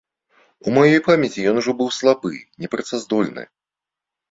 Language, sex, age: Belarusian, male, 40-49